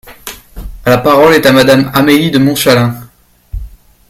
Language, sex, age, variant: French, male, under 19, Français de métropole